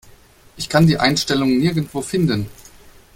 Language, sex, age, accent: German, male, 40-49, Deutschland Deutsch